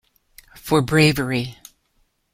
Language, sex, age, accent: English, female, 50-59, Canadian English